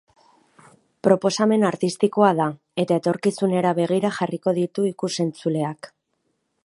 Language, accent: Basque, Erdialdekoa edo Nafarra (Gipuzkoa, Nafarroa)